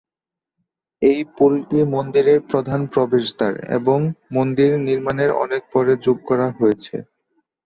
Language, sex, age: Bengali, male, 19-29